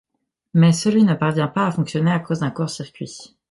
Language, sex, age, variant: French, male, under 19, Français de métropole